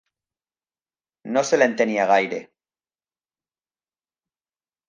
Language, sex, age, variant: Catalan, male, 40-49, Nord-Occidental